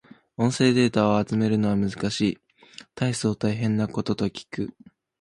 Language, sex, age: Japanese, male, under 19